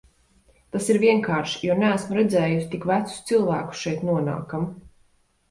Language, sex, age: Latvian, female, 19-29